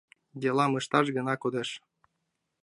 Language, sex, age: Mari, male, 19-29